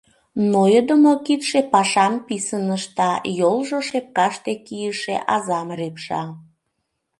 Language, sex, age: Mari, female, 30-39